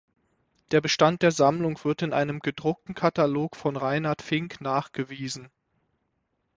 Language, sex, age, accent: German, male, 30-39, Deutschland Deutsch